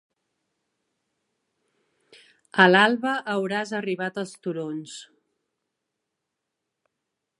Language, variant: Catalan, Central